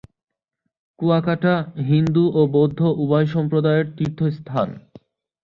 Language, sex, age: Bengali, male, 19-29